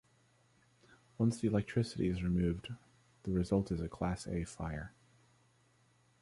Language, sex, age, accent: English, male, 19-29, United States English